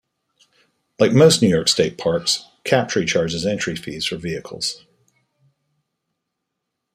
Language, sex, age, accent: English, male, 40-49, United States English